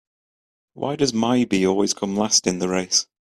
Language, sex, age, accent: English, male, 19-29, England English